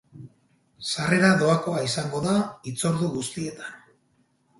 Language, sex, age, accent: Basque, male, 40-49, Mendebalekoa (Araba, Bizkaia, Gipuzkoako mendebaleko herri batzuk)